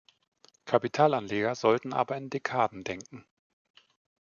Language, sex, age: German, male, 40-49